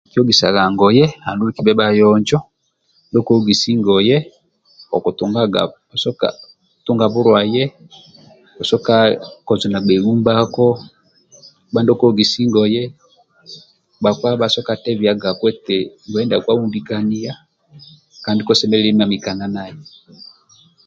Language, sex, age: Amba (Uganda), male, 30-39